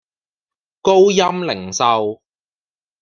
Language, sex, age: Cantonese, male, 40-49